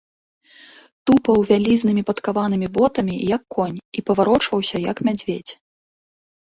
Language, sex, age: Belarusian, female, 19-29